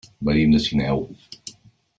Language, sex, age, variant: Catalan, male, 50-59, Central